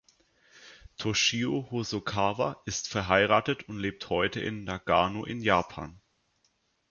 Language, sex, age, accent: German, male, under 19, Deutschland Deutsch